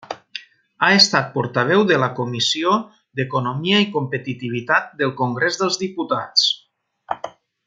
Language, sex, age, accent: Catalan, male, 40-49, valencià